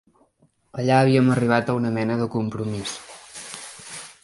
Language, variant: Catalan, Central